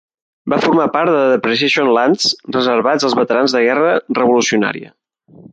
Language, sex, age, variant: Catalan, male, 30-39, Central